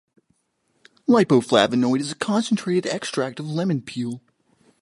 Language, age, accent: English, 19-29, United States English